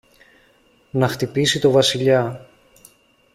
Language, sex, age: Greek, male, 40-49